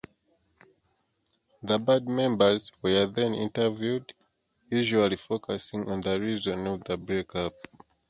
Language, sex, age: English, male, 30-39